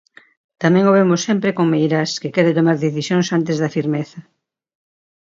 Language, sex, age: Galician, female, 60-69